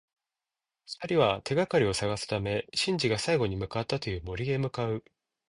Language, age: Japanese, 30-39